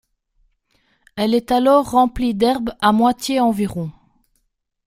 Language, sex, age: French, female, 30-39